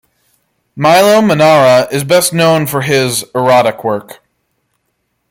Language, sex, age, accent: English, male, under 19, United States English